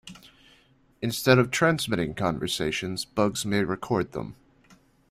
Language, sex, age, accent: English, male, 19-29, United States English